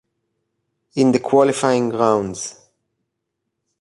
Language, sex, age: English, male, 30-39